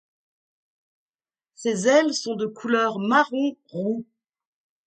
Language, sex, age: French, female, 60-69